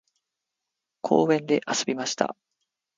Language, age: Japanese, 30-39